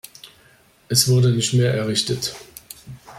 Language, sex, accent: German, male, Deutschland Deutsch